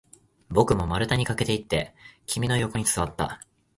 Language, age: Japanese, 19-29